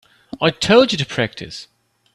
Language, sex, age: English, male, 30-39